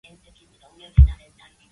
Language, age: English, 19-29